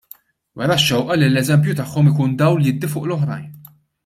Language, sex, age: Maltese, male, 30-39